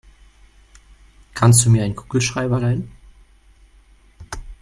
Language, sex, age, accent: German, male, 19-29, Deutschland Deutsch